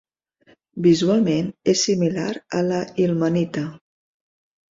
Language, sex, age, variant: Catalan, female, 40-49, Central